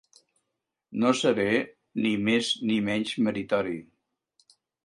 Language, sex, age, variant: Catalan, male, 70-79, Central